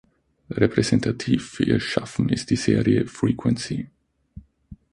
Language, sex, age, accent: German, male, 19-29, Österreichisches Deutsch